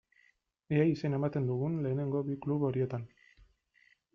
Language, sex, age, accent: Basque, male, 19-29, Erdialdekoa edo Nafarra (Gipuzkoa, Nafarroa)